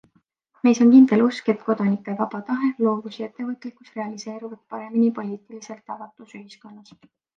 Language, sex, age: Estonian, female, 19-29